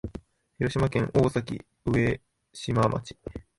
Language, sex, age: Japanese, male, 19-29